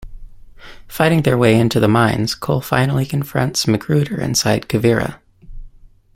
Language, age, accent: English, 19-29, United States English